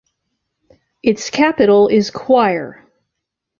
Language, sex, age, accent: English, female, 50-59, United States English